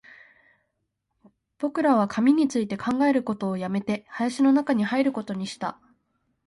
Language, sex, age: Japanese, female, under 19